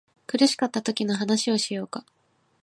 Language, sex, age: Japanese, female, 19-29